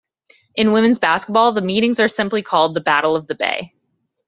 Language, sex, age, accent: English, female, 19-29, United States English